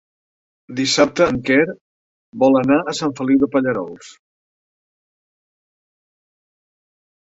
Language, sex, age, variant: Catalan, male, 60-69, Central